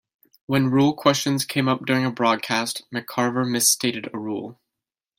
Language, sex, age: English, male, 19-29